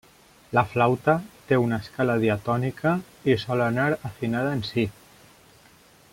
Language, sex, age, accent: Catalan, male, 30-39, valencià